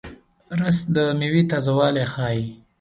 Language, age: Pashto, 19-29